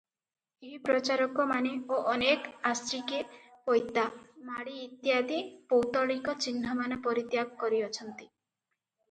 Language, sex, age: Odia, female, 19-29